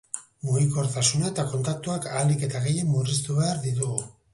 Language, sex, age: Basque, male, 40-49